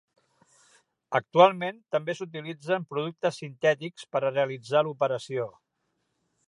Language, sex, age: Catalan, male, 60-69